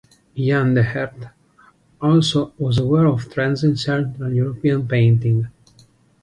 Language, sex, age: English, male, 30-39